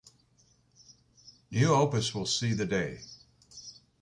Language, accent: English, United States English